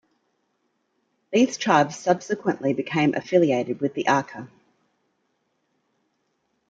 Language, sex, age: English, female, 40-49